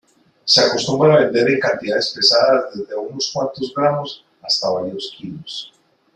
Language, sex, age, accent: Spanish, male, 60-69, Caribe: Cuba, Venezuela, Puerto Rico, República Dominicana, Panamá, Colombia caribeña, México caribeño, Costa del golfo de México